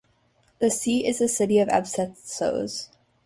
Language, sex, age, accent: English, female, 19-29, United States English